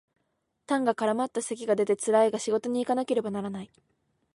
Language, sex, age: Japanese, female, 19-29